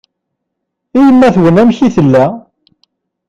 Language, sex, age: Kabyle, male, 50-59